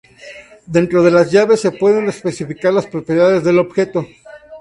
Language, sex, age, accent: Spanish, male, 50-59, México